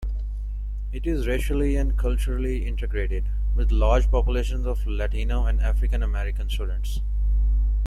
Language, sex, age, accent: English, male, 19-29, India and South Asia (India, Pakistan, Sri Lanka)